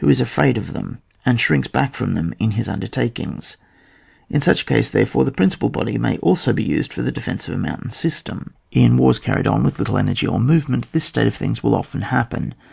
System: none